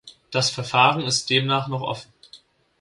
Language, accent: German, Deutschland Deutsch